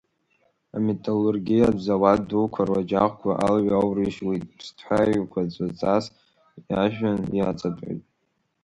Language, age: Abkhazian, under 19